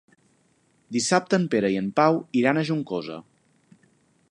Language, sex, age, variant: Catalan, male, 19-29, Central